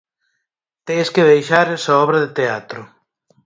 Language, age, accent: Galician, 19-29, Oriental (común en zona oriental)